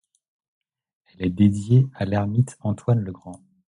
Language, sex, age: French, male, 30-39